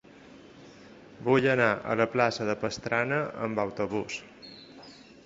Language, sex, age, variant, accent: Catalan, male, 40-49, Balear, balear